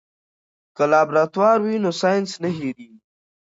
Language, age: Pashto, 19-29